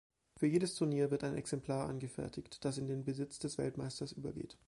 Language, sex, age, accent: German, male, 30-39, Deutschland Deutsch